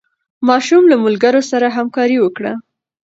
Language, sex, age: Pashto, female, under 19